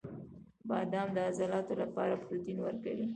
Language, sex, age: Pashto, female, 19-29